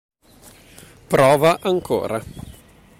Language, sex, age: Italian, male, 19-29